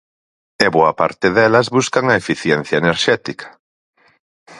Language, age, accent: Galician, 40-49, Atlántico (seseo e gheada)